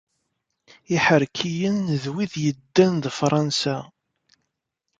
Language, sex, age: Kabyle, male, 19-29